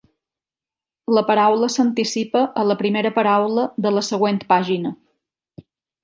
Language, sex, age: Catalan, female, 40-49